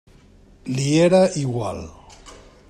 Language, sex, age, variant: Catalan, male, 60-69, Central